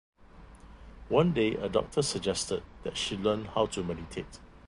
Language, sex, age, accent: English, male, 50-59, Singaporean English